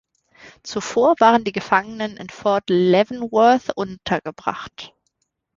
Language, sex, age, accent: German, female, 19-29, Deutschland Deutsch